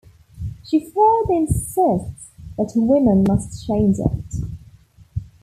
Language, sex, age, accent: English, female, 19-29, Australian English